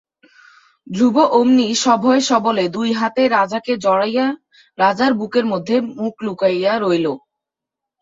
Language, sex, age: Bengali, male, 19-29